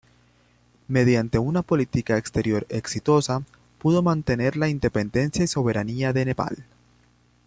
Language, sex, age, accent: Spanish, male, 19-29, Andino-Pacífico: Colombia, Perú, Ecuador, oeste de Bolivia y Venezuela andina